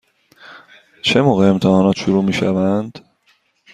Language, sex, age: Persian, male, 30-39